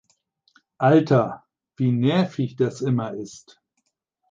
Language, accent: German, Deutschland Deutsch